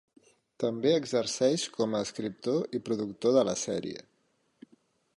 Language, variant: Catalan, Central